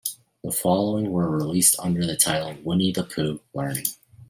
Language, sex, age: English, male, under 19